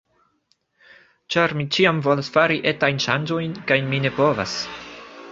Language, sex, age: Esperanto, male, 19-29